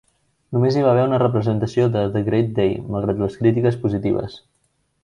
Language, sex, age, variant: Catalan, male, 19-29, Central